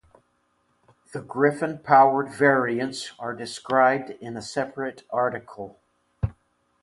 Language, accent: English, United States English